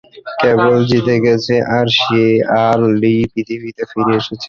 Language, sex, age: Bengali, male, 19-29